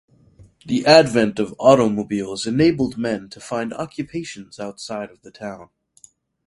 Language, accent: English, United States English